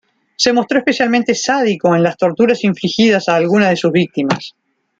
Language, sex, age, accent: Spanish, female, 50-59, Rioplatense: Argentina, Uruguay, este de Bolivia, Paraguay